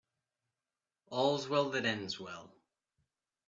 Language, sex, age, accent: English, male, 19-29, United States English